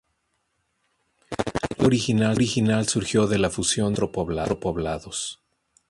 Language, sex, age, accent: Spanish, male, 40-49, México